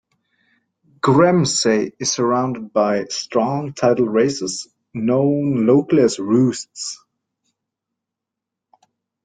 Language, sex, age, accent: English, male, 19-29, United States English